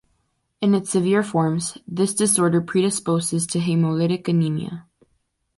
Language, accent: English, United States English